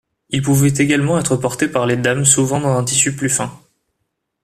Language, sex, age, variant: French, male, 19-29, Français de métropole